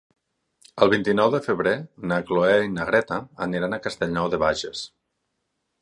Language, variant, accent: Catalan, Nord-Occidental, Ebrenc